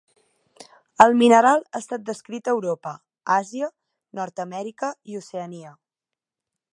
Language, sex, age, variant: Catalan, female, 19-29, Central